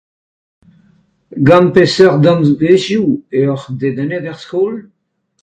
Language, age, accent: Breton, 70-79, Leoneg